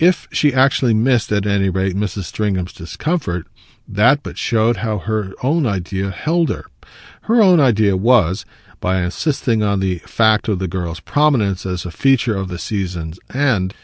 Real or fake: real